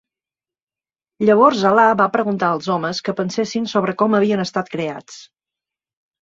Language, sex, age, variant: Catalan, female, 40-49, Central